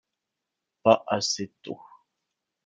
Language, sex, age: French, male, 30-39